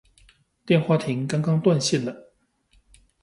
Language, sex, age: Chinese, male, 40-49